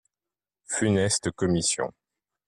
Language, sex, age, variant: French, male, 30-39, Français de métropole